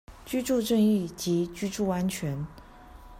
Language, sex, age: Chinese, female, 30-39